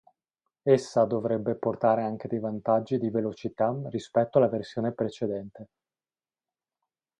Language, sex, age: Italian, male, 19-29